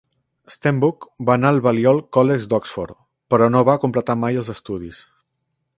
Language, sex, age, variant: Catalan, male, 30-39, Central